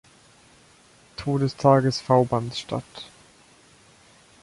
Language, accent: German, Deutschland Deutsch